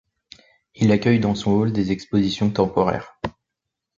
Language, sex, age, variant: French, male, 19-29, Français de métropole